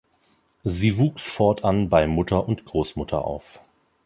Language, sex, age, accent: German, male, 30-39, Deutschland Deutsch